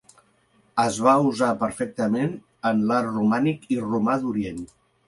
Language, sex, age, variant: Catalan, male, 50-59, Central